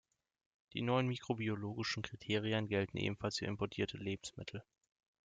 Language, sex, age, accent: German, male, 19-29, Deutschland Deutsch